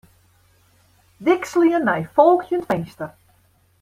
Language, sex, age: Western Frisian, female, 40-49